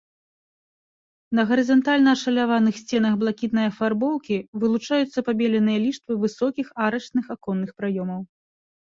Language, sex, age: Belarusian, female, 30-39